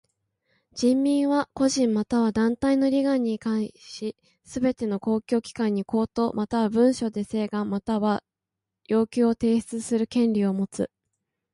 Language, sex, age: Japanese, female, 19-29